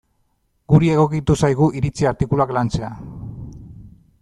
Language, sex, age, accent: Basque, male, 40-49, Mendebalekoa (Araba, Bizkaia, Gipuzkoako mendebaleko herri batzuk)